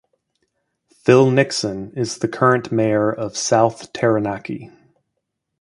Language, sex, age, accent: English, male, 30-39, United States English